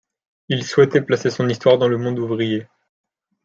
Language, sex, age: French, male, 19-29